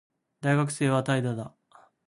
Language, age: Japanese, 19-29